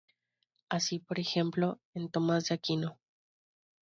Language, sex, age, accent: Spanish, female, 19-29, México